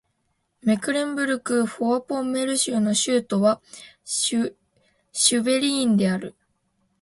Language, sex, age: Japanese, female, 19-29